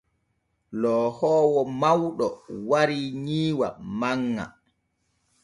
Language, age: Borgu Fulfulde, 30-39